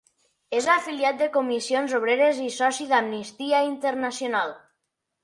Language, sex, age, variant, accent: Catalan, male, under 19, Nord-Occidental, Tortosí